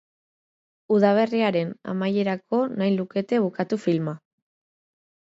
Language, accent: Basque, Erdialdekoa edo Nafarra (Gipuzkoa, Nafarroa)